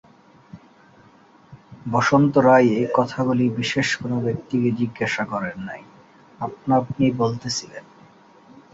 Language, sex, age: Bengali, male, 19-29